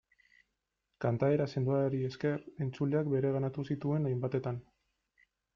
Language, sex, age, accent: Basque, male, 19-29, Erdialdekoa edo Nafarra (Gipuzkoa, Nafarroa)